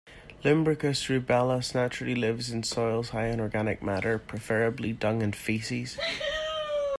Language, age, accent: English, 30-39, Irish English